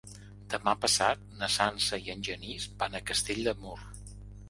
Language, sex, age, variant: Catalan, male, 50-59, Central